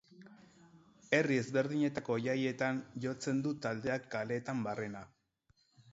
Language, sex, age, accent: Basque, male, 40-49, Erdialdekoa edo Nafarra (Gipuzkoa, Nafarroa)